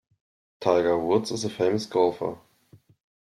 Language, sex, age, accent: English, male, 19-29, United States English